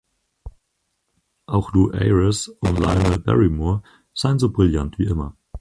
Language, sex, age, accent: German, male, 19-29, Deutschland Deutsch